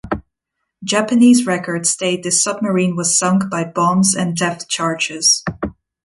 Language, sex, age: English, female, 19-29